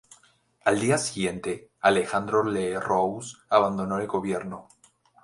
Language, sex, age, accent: Spanish, male, 19-29, México